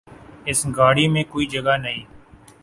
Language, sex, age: Urdu, male, 19-29